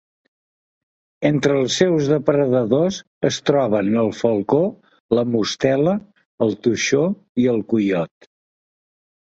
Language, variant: Catalan, Central